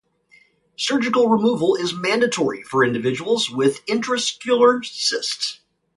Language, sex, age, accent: English, male, 30-39, United States English